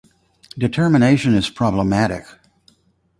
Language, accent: English, United States English